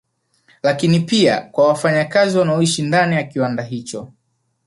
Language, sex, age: Swahili, male, 19-29